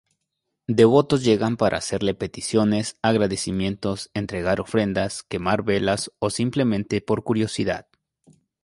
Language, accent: Spanish, México